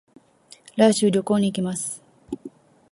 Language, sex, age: Japanese, female, 40-49